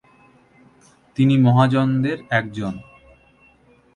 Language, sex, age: Bengali, male, 30-39